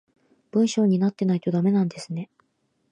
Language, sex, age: Japanese, female, 19-29